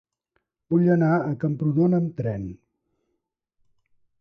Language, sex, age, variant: Catalan, male, 60-69, Central